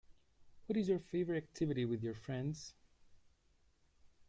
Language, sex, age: English, male, 30-39